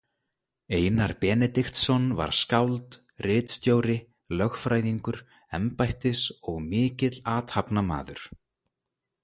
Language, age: Icelandic, 30-39